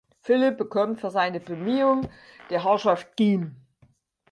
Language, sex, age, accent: German, female, 50-59, Deutschland Deutsch